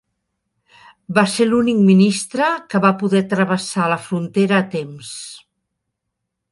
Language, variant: Catalan, Central